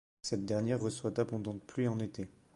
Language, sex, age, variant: French, male, 19-29, Français de métropole